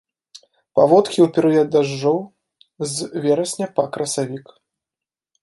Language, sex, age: Belarusian, male, 19-29